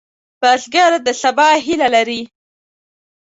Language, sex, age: Pashto, female, 19-29